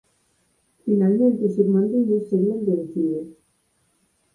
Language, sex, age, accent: Galician, female, 30-39, Normativo (estándar)